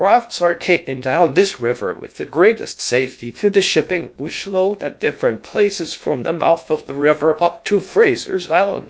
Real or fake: fake